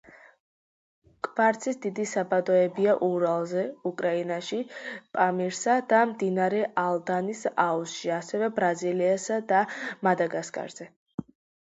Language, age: Georgian, under 19